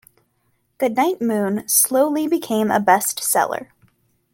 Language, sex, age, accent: English, female, under 19, United States English